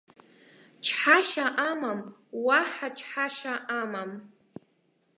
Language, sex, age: Abkhazian, female, under 19